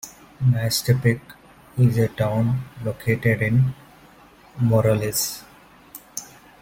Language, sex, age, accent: English, male, 19-29, India and South Asia (India, Pakistan, Sri Lanka)